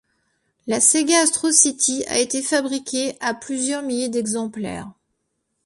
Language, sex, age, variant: French, female, 40-49, Français de métropole